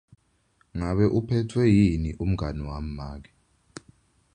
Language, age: Swati, 19-29